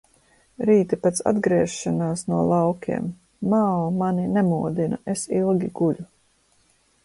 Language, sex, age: Latvian, female, 50-59